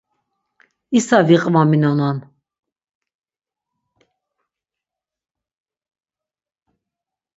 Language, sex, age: Laz, female, 60-69